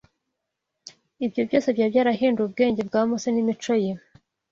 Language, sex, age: Kinyarwanda, female, 30-39